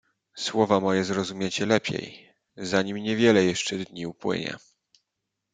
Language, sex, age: Polish, male, 30-39